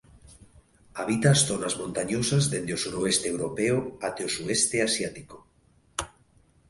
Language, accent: Galician, Normativo (estándar)